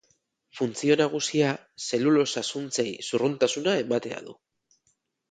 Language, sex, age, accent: Basque, male, 40-49, Mendebalekoa (Araba, Bizkaia, Gipuzkoako mendebaleko herri batzuk)